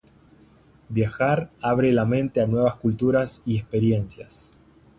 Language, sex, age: Spanish, male, 19-29